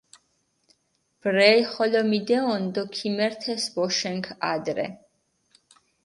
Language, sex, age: Mingrelian, female, 19-29